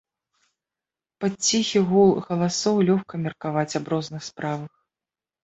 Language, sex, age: Belarusian, female, 30-39